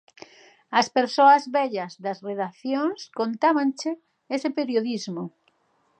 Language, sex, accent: Galician, female, Normativo (estándar)